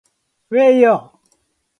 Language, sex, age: Japanese, male, 30-39